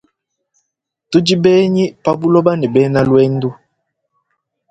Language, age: Luba-Lulua, 19-29